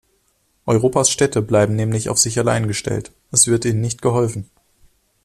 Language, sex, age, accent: German, male, 19-29, Deutschland Deutsch